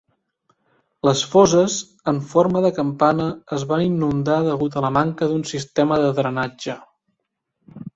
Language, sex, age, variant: Catalan, male, 19-29, Central